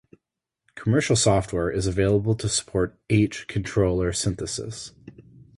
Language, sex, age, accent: English, male, 30-39, United States English